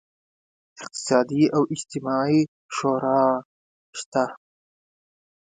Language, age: Pashto, 19-29